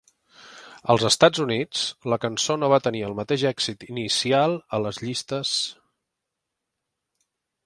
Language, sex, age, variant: Catalan, male, 50-59, Central